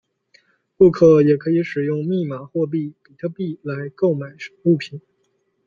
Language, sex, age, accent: Chinese, male, 19-29, 出生地：河北省